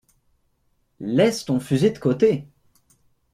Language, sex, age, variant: French, male, 19-29, Français de métropole